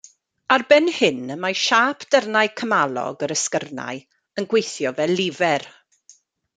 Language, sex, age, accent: Welsh, female, 40-49, Y Deyrnas Unedig Cymraeg